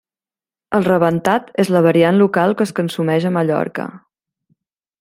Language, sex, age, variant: Catalan, female, 40-49, Central